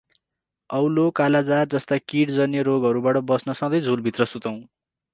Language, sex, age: Nepali, male, 19-29